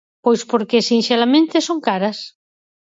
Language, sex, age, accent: Galician, female, 50-59, Central (gheada)